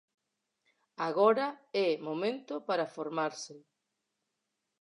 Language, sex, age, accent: Galician, female, 40-49, Normativo (estándar)